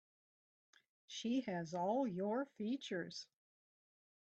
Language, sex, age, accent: English, female, 70-79, United States English